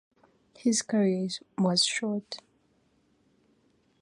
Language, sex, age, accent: English, female, 19-29, Southern African (South Africa, Zimbabwe, Namibia)